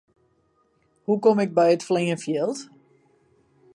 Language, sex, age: Western Frisian, female, 50-59